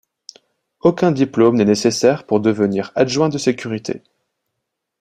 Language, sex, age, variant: French, male, 19-29, Français de métropole